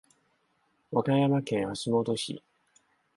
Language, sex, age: Japanese, male, 19-29